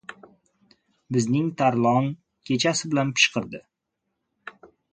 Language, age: Uzbek, 30-39